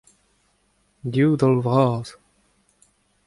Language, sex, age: Breton, male, 19-29